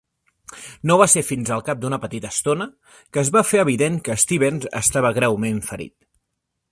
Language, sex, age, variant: Catalan, male, 30-39, Central